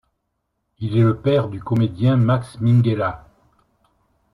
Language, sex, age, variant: French, male, 60-69, Français de métropole